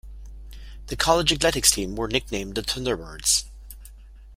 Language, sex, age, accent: English, male, 40-49, Irish English